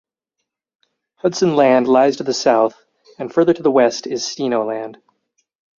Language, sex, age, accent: English, male, 30-39, United States English